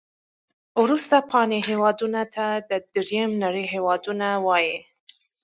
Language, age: Pashto, 19-29